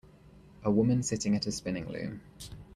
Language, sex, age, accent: English, male, 19-29, England English